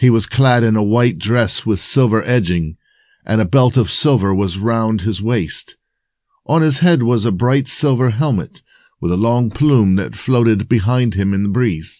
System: none